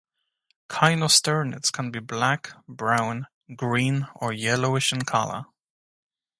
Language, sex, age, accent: English, male, 19-29, England English